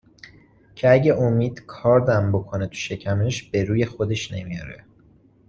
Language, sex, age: Persian, male, 19-29